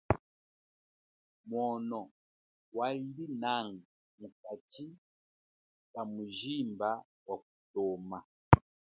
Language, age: Chokwe, 40-49